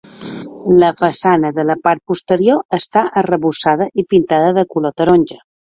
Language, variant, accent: Catalan, Balear, balear